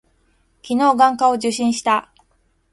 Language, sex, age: Japanese, female, 40-49